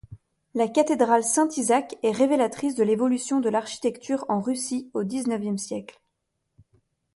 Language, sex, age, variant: French, female, 30-39, Français de métropole